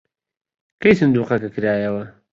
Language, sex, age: Central Kurdish, male, 30-39